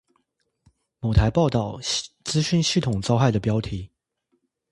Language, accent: Chinese, 出生地：臺北市